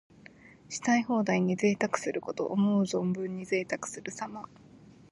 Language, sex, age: Japanese, female, under 19